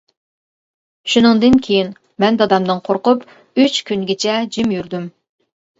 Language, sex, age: Uyghur, female, 40-49